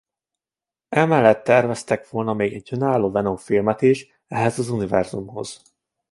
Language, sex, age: Hungarian, male, 19-29